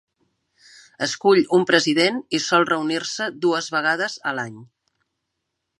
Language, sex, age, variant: Catalan, female, 60-69, Central